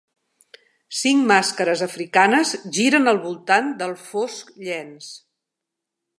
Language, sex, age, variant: Catalan, female, 50-59, Central